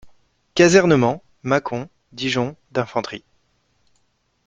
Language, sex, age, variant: French, male, 30-39, Français de métropole